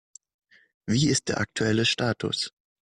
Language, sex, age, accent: German, male, 19-29, Deutschland Deutsch